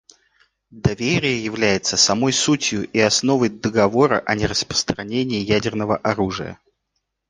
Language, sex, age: Russian, male, 40-49